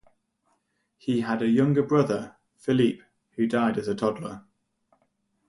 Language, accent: English, England English